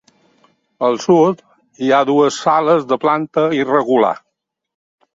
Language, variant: Catalan, Balear